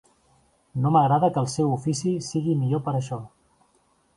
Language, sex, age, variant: Catalan, male, 40-49, Central